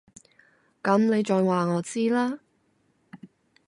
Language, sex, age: Cantonese, female, 19-29